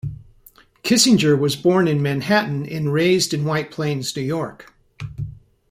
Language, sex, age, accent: English, male, 60-69, United States English